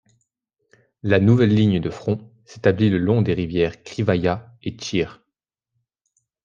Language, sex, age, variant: French, male, 19-29, Français de métropole